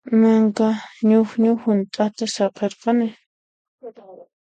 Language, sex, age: Puno Quechua, female, 19-29